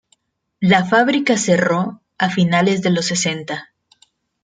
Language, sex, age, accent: Spanish, female, 19-29, México